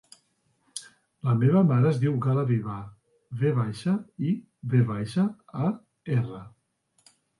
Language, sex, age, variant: Catalan, male, 50-59, Central